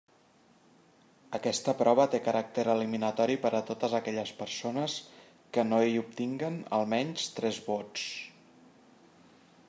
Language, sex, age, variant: Catalan, male, 40-49, Central